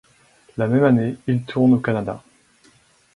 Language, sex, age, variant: French, male, 19-29, Français de métropole